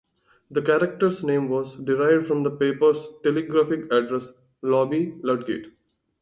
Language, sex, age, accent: English, male, 19-29, India and South Asia (India, Pakistan, Sri Lanka)